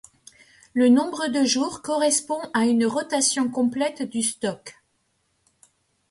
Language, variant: French, Français de métropole